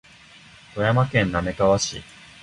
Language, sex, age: Japanese, male, 19-29